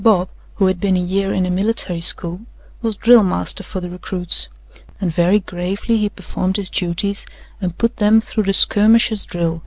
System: none